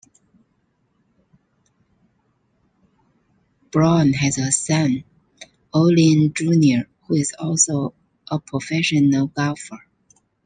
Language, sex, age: English, female, 30-39